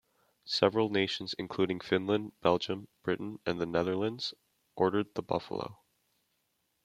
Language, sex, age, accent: English, male, under 19, United States English